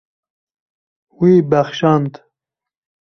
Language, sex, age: Kurdish, male, 30-39